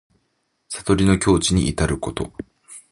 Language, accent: Japanese, 日本人